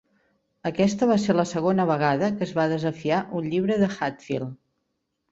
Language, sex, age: Catalan, female, 50-59